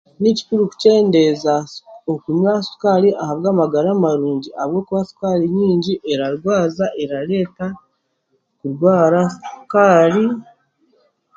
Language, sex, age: Chiga, female, 40-49